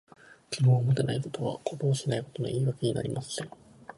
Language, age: Japanese, 19-29